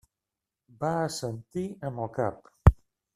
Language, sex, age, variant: Catalan, male, 50-59, Central